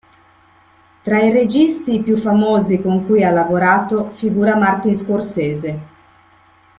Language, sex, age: Italian, female, 50-59